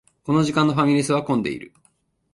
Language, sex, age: Japanese, male, 40-49